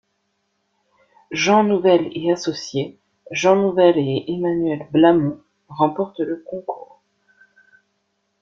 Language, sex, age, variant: French, female, 19-29, Français de métropole